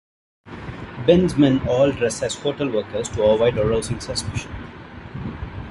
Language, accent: English, India and South Asia (India, Pakistan, Sri Lanka)